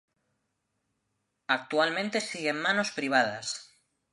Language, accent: Spanish, España: Centro-Sur peninsular (Madrid, Toledo, Castilla-La Mancha)